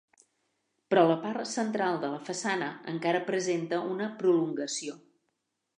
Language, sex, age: Catalan, female, 50-59